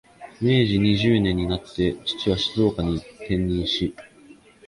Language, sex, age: Japanese, male, under 19